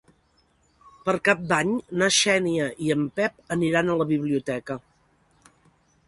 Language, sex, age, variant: Catalan, female, 50-59, Central